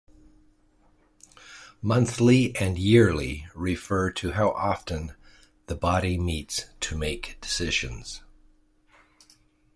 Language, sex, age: English, male, 60-69